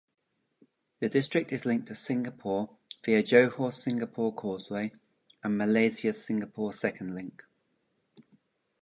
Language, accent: English, England English